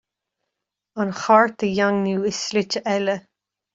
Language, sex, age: Irish, female, 19-29